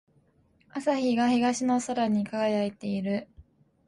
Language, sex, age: Japanese, female, 19-29